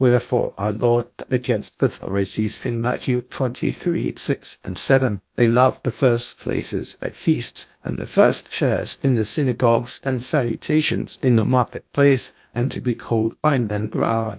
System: TTS, GlowTTS